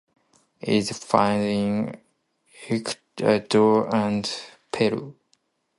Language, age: English, 19-29